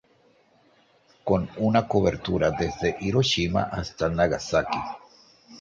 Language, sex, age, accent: Spanish, male, 40-49, Caribe: Cuba, Venezuela, Puerto Rico, República Dominicana, Panamá, Colombia caribeña, México caribeño, Costa del golfo de México